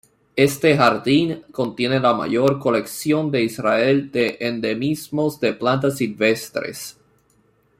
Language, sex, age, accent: Spanish, male, 19-29, Caribe: Cuba, Venezuela, Puerto Rico, República Dominicana, Panamá, Colombia caribeña, México caribeño, Costa del golfo de México